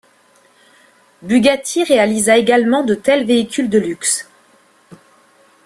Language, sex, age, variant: French, female, 19-29, Français de métropole